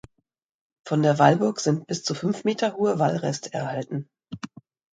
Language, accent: German, Deutschland Deutsch